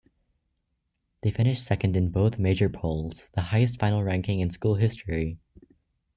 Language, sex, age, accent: English, male, under 19, United States English